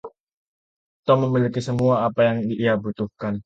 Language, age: Indonesian, 19-29